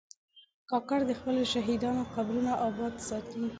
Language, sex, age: Pashto, female, 19-29